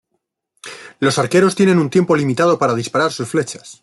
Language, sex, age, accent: Spanish, male, 40-49, España: Centro-Sur peninsular (Madrid, Toledo, Castilla-La Mancha)